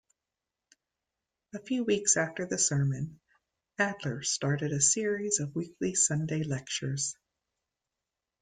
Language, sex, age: English, female, 50-59